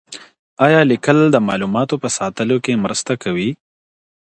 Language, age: Pashto, 30-39